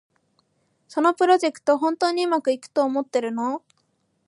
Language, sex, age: Japanese, female, 19-29